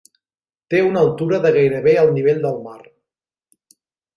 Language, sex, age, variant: Catalan, male, 40-49, Central